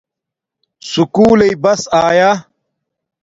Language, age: Domaaki, 30-39